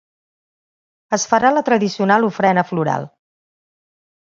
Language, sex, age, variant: Catalan, female, 40-49, Central